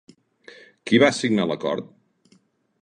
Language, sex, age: Catalan, male, 40-49